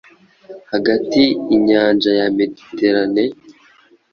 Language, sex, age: Kinyarwanda, male, 19-29